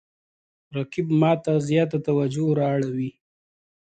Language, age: Pashto, 30-39